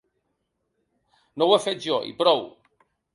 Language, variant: Catalan, Central